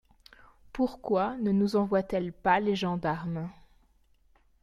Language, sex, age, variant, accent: French, female, 19-29, Français d'Europe, Français de Belgique